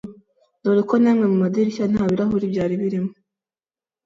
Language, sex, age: Kinyarwanda, female, 19-29